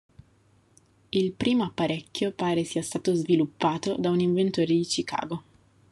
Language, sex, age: Italian, female, 30-39